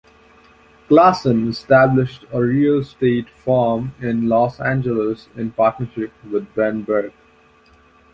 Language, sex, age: English, male, 19-29